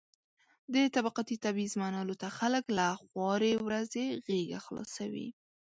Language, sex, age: Pashto, female, 19-29